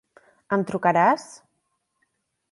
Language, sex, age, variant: Catalan, female, 19-29, Central